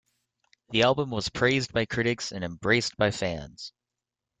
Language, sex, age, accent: English, male, 19-29, United States English